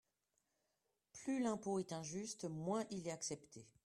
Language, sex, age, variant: French, female, 60-69, Français de métropole